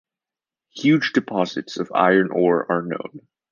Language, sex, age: English, male, under 19